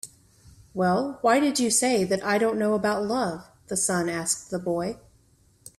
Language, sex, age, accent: English, female, 30-39, United States English